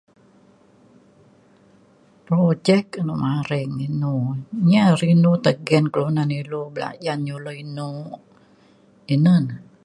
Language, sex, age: Mainstream Kenyah, female, 70-79